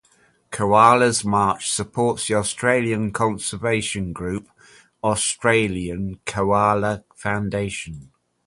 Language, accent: English, England English